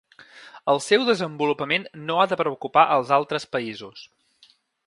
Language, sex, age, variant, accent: Catalan, male, 30-39, Central, central